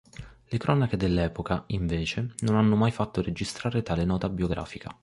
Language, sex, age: Italian, male, 19-29